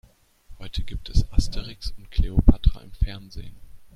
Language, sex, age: German, male, 19-29